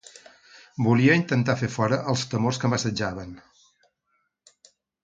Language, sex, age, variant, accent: Catalan, male, 50-59, Central, central